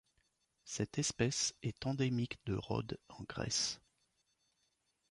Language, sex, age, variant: French, male, 50-59, Français de métropole